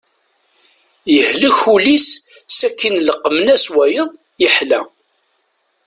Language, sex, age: Kabyle, female, 60-69